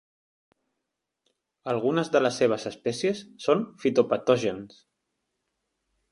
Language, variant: Catalan, Central